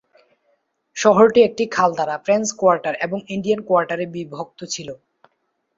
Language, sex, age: Bengali, male, under 19